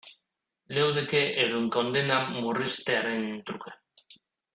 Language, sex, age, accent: Basque, male, 40-49, Mendebalekoa (Araba, Bizkaia, Gipuzkoako mendebaleko herri batzuk)